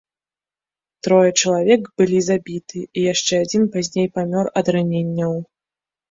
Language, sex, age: Belarusian, female, 19-29